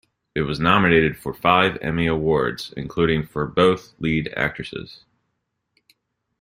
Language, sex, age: English, male, 30-39